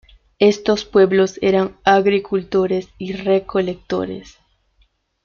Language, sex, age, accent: Spanish, female, 19-29, Andino-Pacífico: Colombia, Perú, Ecuador, oeste de Bolivia y Venezuela andina